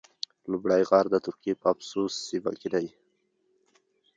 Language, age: Pashto, 19-29